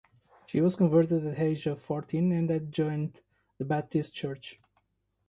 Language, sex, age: English, male, 30-39